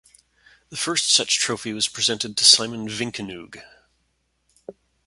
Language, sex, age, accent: English, male, 50-59, Canadian English